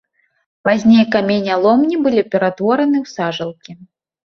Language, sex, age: Belarusian, female, 30-39